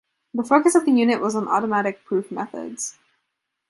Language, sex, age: English, female, under 19